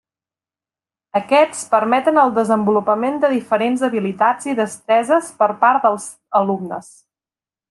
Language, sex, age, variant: Catalan, female, 30-39, Central